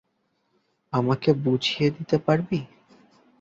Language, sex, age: Bengali, male, 19-29